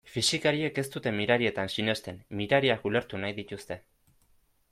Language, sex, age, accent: Basque, male, 19-29, Erdialdekoa edo Nafarra (Gipuzkoa, Nafarroa)